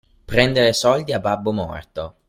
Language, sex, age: Italian, male, under 19